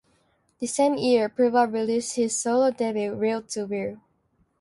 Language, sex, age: English, female, 19-29